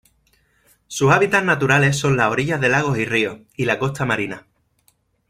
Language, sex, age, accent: Spanish, male, 30-39, España: Sur peninsular (Andalucia, Extremadura, Murcia)